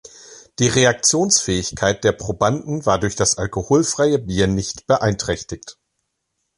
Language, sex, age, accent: German, male, 40-49, Deutschland Deutsch